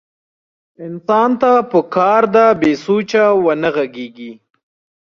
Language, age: Pashto, 19-29